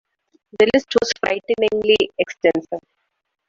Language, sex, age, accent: English, female, 19-29, India and South Asia (India, Pakistan, Sri Lanka)